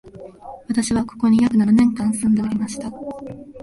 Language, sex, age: Japanese, female, 19-29